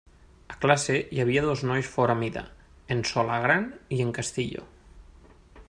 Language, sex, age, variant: Catalan, male, 19-29, Nord-Occidental